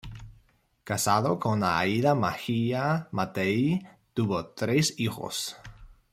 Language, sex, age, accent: Spanish, male, 30-39, México